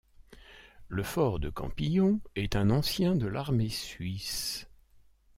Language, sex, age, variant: French, male, 60-69, Français de métropole